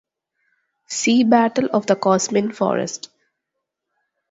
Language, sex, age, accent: English, female, 19-29, India and South Asia (India, Pakistan, Sri Lanka)